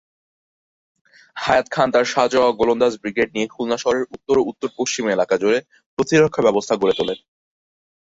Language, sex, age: Bengali, male, 19-29